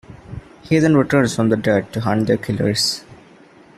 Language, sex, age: English, male, 19-29